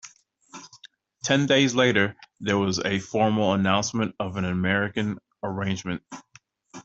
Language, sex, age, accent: English, male, 30-39, United States English